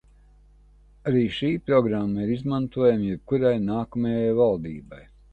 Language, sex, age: Latvian, male, 60-69